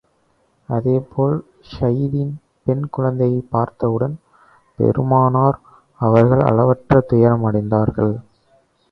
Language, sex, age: Tamil, male, 19-29